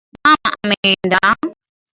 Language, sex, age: Swahili, female, 30-39